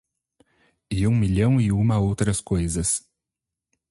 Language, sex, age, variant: Portuguese, male, 30-39, Portuguese (Brasil)